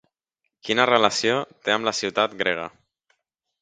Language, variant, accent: Catalan, Central, central